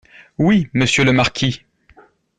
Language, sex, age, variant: French, male, 30-39, Français de métropole